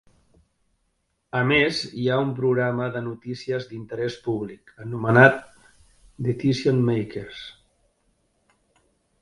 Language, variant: Catalan, Central